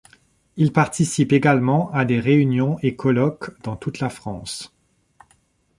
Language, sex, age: French, male, 30-39